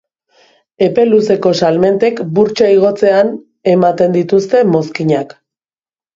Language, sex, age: Basque, female, 40-49